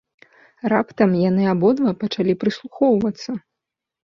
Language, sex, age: Belarusian, female, 30-39